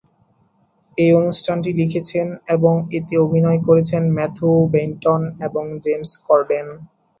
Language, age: Bengali, 19-29